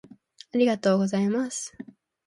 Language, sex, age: Japanese, female, under 19